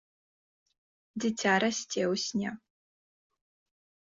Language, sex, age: Belarusian, female, 19-29